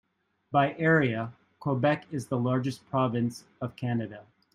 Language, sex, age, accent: English, male, 40-49, United States English